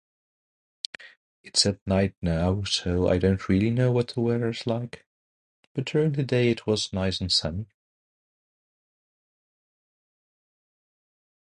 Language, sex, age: English, male, 30-39